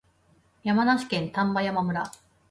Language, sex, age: Japanese, female, 30-39